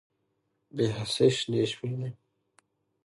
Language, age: Pashto, 19-29